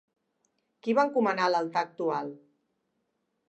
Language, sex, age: Catalan, female, 50-59